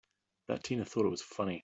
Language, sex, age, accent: English, male, 30-39, Australian English